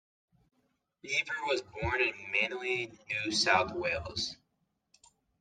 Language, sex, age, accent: English, male, 19-29, United States English